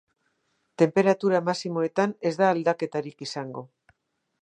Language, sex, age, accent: Basque, female, 60-69, Mendebalekoa (Araba, Bizkaia, Gipuzkoako mendebaleko herri batzuk)